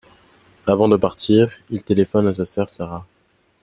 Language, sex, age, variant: French, male, 19-29, Français de métropole